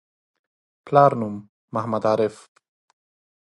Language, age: Pashto, 30-39